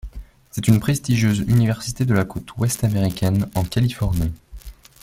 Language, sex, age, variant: French, male, 19-29, Français de métropole